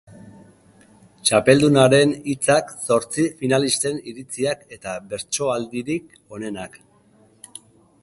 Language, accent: Basque, Erdialdekoa edo Nafarra (Gipuzkoa, Nafarroa)